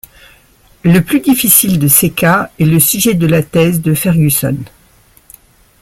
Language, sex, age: French, male, 60-69